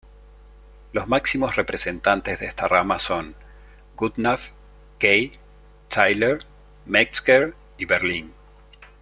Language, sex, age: Spanish, male, 50-59